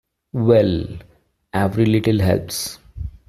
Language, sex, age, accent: English, male, 30-39, India and South Asia (India, Pakistan, Sri Lanka)